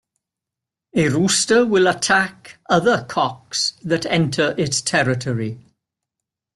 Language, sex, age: English, male, 80-89